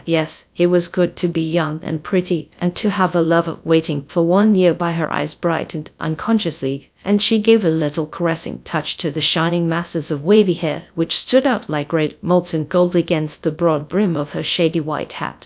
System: TTS, GradTTS